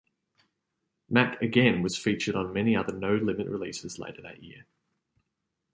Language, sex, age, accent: English, male, 19-29, Australian English